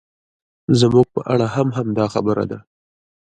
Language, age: Pashto, 19-29